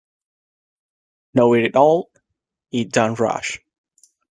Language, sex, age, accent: Spanish, male, 30-39, Caribe: Cuba, Venezuela, Puerto Rico, República Dominicana, Panamá, Colombia caribeña, México caribeño, Costa del golfo de México